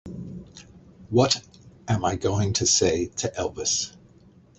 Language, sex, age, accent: English, male, 70-79, United States English